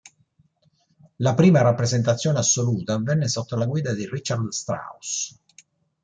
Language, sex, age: Italian, male, 60-69